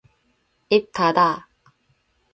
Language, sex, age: Korean, female, 19-29